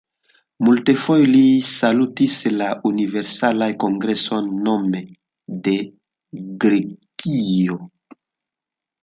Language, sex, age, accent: Esperanto, male, 19-29, Internacia